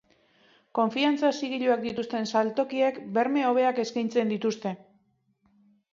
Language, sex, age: Basque, female, 40-49